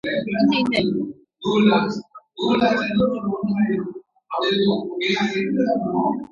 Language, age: Tamil, 19-29